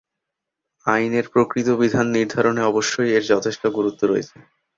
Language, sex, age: Bengali, male, under 19